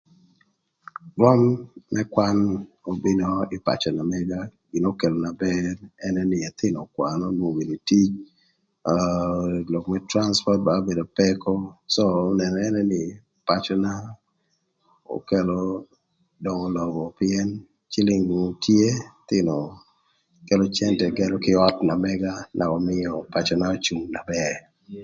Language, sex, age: Thur, male, 60-69